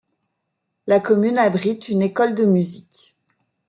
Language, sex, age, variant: French, female, 50-59, Français de métropole